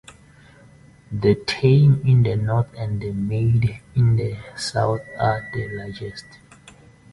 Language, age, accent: English, 19-29, Southern African (South Africa, Zimbabwe, Namibia)